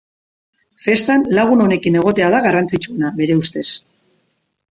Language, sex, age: Basque, female, 40-49